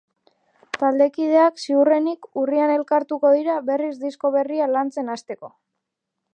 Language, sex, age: Basque, female, 19-29